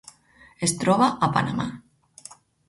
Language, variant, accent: Catalan, Alacantí, valencià